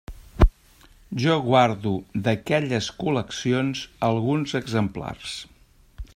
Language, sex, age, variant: Catalan, male, 50-59, Central